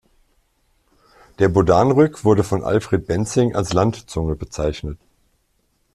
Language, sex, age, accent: German, male, 40-49, Deutschland Deutsch